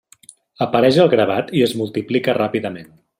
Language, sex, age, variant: Catalan, male, 19-29, Central